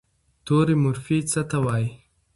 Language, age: Pashto, under 19